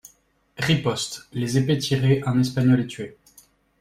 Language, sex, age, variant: French, male, 19-29, Français de métropole